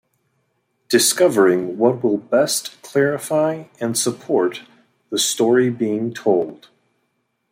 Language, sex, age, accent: English, male, 40-49, United States English